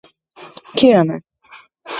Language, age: Georgian, under 19